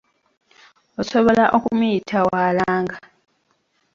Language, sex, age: Ganda, female, 19-29